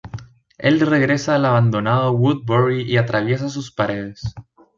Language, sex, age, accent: Spanish, male, 19-29, América central